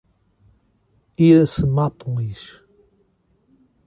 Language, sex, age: Portuguese, male, 40-49